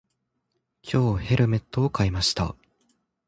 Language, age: Japanese, 19-29